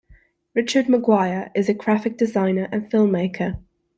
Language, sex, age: English, male, 19-29